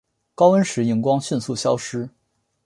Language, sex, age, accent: Chinese, male, 19-29, 出生地：辽宁省